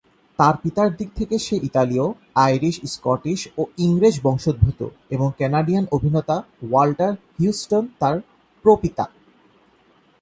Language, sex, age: Bengali, male, 19-29